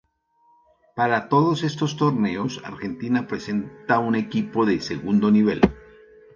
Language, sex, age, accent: Spanish, male, 60-69, Andino-Pacífico: Colombia, Perú, Ecuador, oeste de Bolivia y Venezuela andina